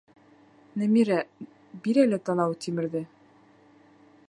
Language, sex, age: Bashkir, female, 19-29